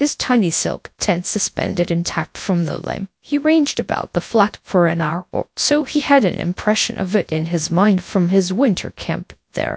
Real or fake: fake